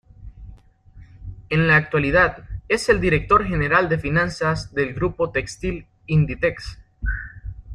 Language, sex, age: Spanish, male, 19-29